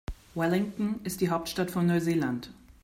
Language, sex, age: German, female, 30-39